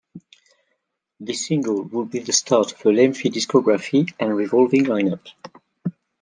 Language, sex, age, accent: English, male, 40-49, England English